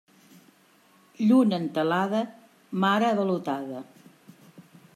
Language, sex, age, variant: Catalan, female, 70-79, Central